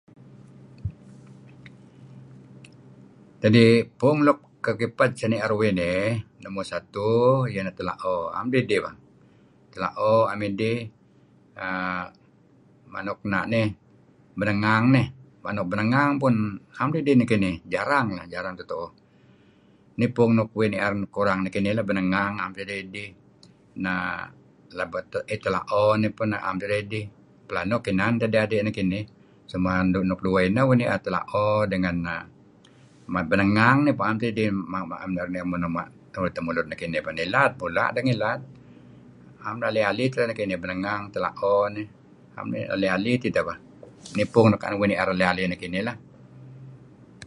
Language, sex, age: Kelabit, male, 70-79